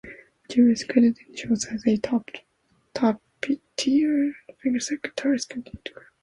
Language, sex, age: English, female, under 19